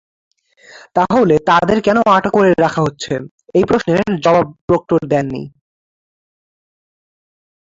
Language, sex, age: Bengali, male, 19-29